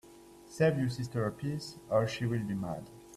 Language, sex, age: English, male, 19-29